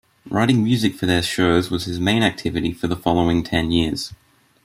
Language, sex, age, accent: English, male, under 19, Australian English